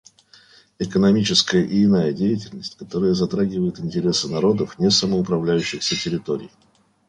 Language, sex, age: Russian, male, 40-49